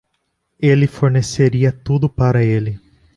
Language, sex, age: Portuguese, male, 19-29